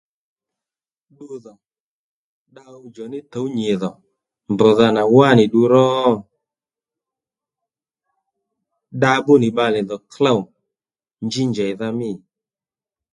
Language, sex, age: Lendu, male, 30-39